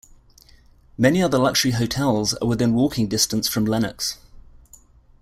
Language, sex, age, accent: English, male, 30-39, England English